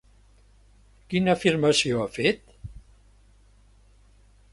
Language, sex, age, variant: Catalan, male, 70-79, Central